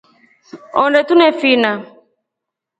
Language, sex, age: Rombo, female, 30-39